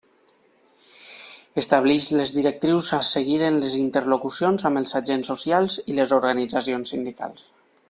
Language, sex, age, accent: Catalan, male, 19-29, valencià